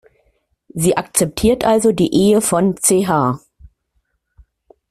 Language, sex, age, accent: German, female, 50-59, Deutschland Deutsch